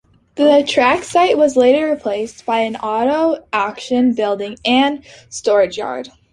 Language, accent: English, United States English